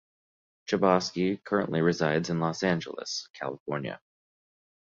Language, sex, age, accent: English, male, 30-39, United States English